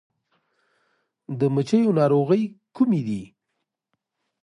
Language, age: Pashto, 40-49